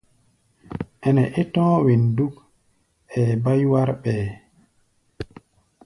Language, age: Gbaya, 30-39